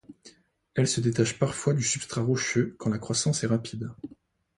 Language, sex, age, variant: French, male, 19-29, Français de métropole